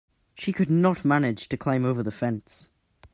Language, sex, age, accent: English, male, under 19, England English